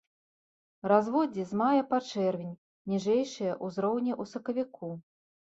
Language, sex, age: Belarusian, female, 30-39